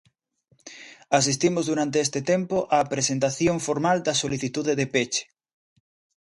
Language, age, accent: Galician, 19-29, Normativo (estándar)